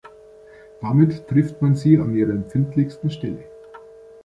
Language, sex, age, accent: German, male, 40-49, Deutschland Deutsch